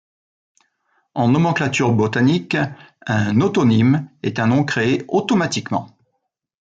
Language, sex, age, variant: French, male, 50-59, Français de métropole